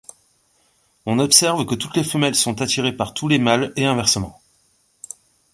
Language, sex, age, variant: French, male, 40-49, Français de métropole